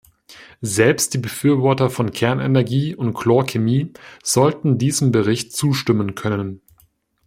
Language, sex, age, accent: German, male, 19-29, Deutschland Deutsch